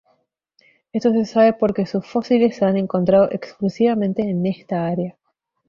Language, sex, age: Spanish, female, 19-29